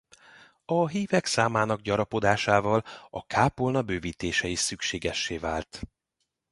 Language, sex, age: Hungarian, male, 40-49